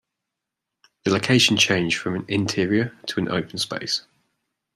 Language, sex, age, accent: English, male, 30-39, England English